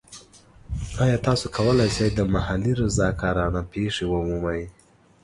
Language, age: Pashto, 30-39